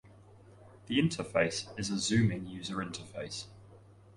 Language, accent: English, England English